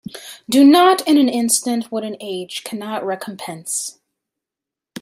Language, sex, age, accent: English, female, 30-39, United States English